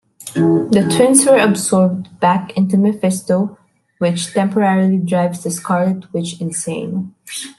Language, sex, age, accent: English, female, 19-29, Filipino